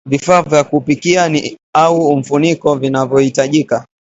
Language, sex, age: Swahili, male, 19-29